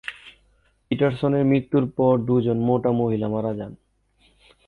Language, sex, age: Bengali, male, 19-29